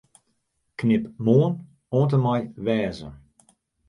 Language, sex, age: Western Frisian, male, 50-59